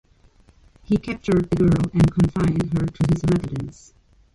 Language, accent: English, United States English